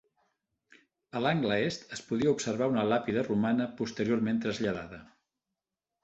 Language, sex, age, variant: Catalan, male, 60-69, Central